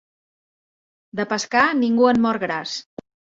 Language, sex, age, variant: Catalan, female, 50-59, Central